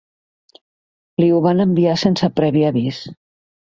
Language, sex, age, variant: Catalan, female, 70-79, Central